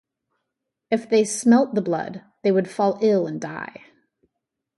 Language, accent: English, United States English